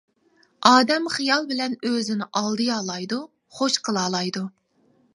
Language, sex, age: Uyghur, female, 30-39